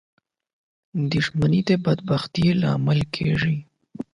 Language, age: Pashto, 19-29